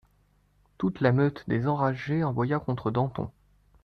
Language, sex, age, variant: French, male, 19-29, Français de métropole